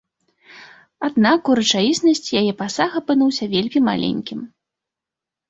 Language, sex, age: Belarusian, female, 30-39